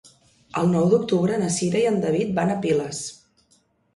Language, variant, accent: Catalan, Central, central